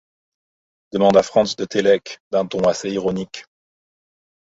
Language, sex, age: French, male, 30-39